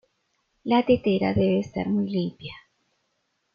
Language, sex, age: Spanish, female, 50-59